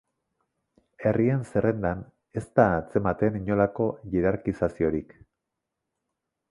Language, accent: Basque, Erdialdekoa edo Nafarra (Gipuzkoa, Nafarroa)